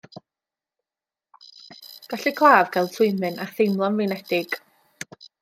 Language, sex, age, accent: Welsh, female, 19-29, Y Deyrnas Unedig Cymraeg